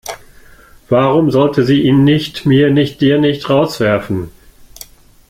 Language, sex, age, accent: German, male, 60-69, Deutschland Deutsch